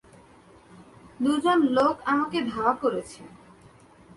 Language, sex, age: Bengali, female, 19-29